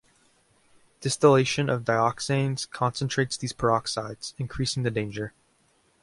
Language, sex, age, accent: English, male, 19-29, United States English